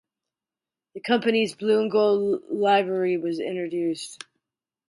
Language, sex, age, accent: English, female, 40-49, United States English